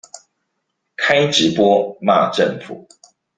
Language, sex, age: Chinese, male, 40-49